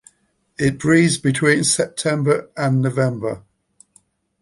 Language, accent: English, England English